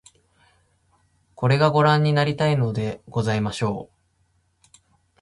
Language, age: Japanese, 19-29